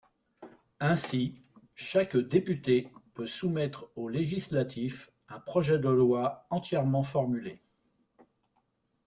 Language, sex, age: French, male, 60-69